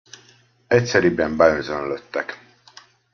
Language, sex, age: Hungarian, male, 50-59